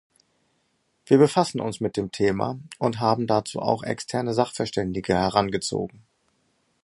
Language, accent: German, Norddeutsch